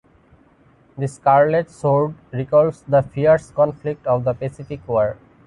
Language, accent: English, India and South Asia (India, Pakistan, Sri Lanka)